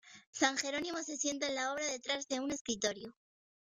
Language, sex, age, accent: Spanish, female, under 19, España: Norte peninsular (Asturias, Castilla y León, Cantabria, País Vasco, Navarra, Aragón, La Rioja, Guadalajara, Cuenca)